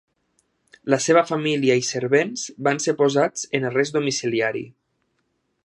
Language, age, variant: Catalan, 30-39, Septentrional